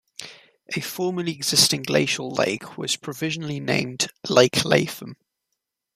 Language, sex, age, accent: English, male, 19-29, England English